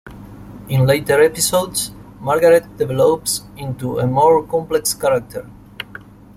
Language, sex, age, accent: English, male, 40-49, United States English